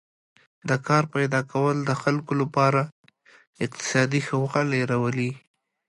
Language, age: Pashto, 19-29